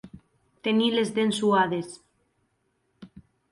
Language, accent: Catalan, valencià